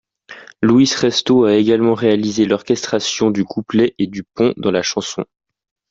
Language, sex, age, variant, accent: French, male, 19-29, Français d'Europe, Français de Suisse